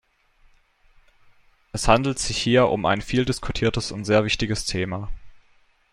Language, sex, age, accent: German, male, under 19, Deutschland Deutsch